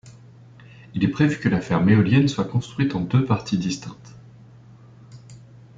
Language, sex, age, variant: French, male, 19-29, Français de métropole